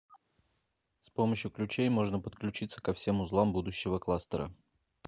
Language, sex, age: Russian, male, 40-49